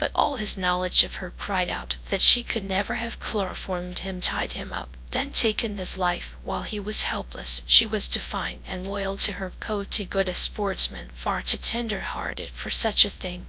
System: TTS, GradTTS